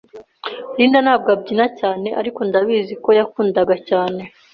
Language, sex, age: Kinyarwanda, female, 19-29